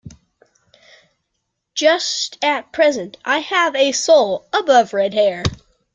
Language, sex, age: English, female, under 19